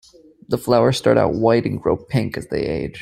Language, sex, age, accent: English, male, 30-39, United States English